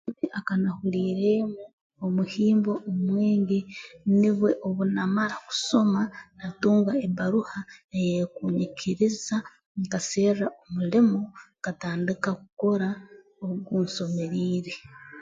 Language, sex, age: Tooro, female, 19-29